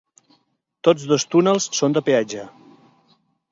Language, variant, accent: Catalan, Central, central